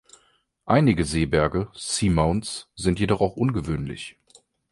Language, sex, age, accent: German, male, 30-39, Deutschland Deutsch